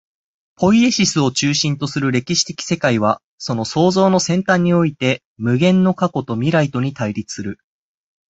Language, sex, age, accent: Japanese, male, 19-29, 標準語